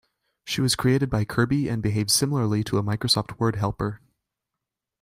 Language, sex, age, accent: English, male, 19-29, United States English